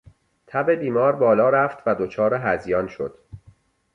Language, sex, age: Persian, male, 30-39